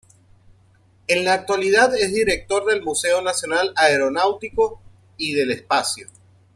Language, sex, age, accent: Spanish, male, 40-49, Caribe: Cuba, Venezuela, Puerto Rico, República Dominicana, Panamá, Colombia caribeña, México caribeño, Costa del golfo de México